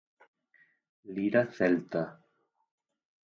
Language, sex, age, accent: Galician, male, 40-49, Central (gheada); Normativo (estándar)